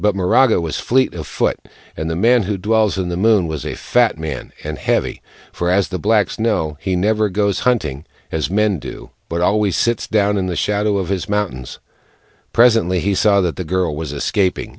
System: none